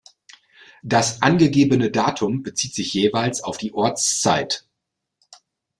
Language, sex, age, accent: German, male, 40-49, Deutschland Deutsch